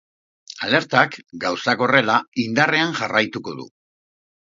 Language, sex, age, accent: Basque, male, 50-59, Erdialdekoa edo Nafarra (Gipuzkoa, Nafarroa)